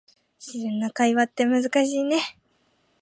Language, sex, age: Japanese, female, 19-29